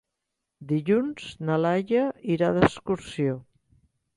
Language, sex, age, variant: Catalan, female, 60-69, Central